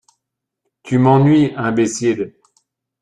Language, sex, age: French, male, 50-59